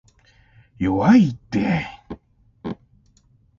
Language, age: Japanese, 40-49